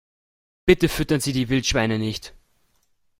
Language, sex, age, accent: German, male, under 19, Österreichisches Deutsch